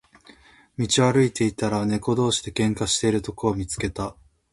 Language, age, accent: Japanese, 19-29, 標準語